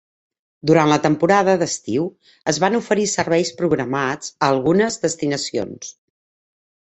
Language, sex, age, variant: Catalan, female, 50-59, Central